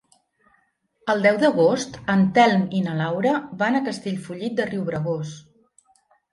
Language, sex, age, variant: Catalan, female, 50-59, Central